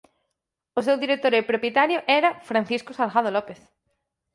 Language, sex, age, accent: Galician, female, 19-29, Atlántico (seseo e gheada)